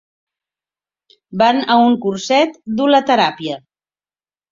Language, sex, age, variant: Catalan, female, 50-59, Central